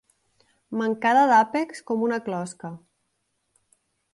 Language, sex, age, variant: Catalan, female, 30-39, Nord-Occidental